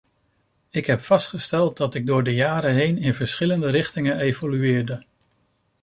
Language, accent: Dutch, Nederlands Nederlands